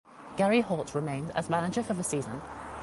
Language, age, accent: English, 19-29, England English